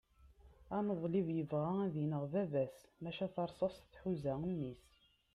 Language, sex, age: Kabyle, female, 19-29